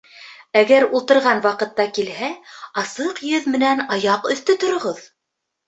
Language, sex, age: Bashkir, female, 30-39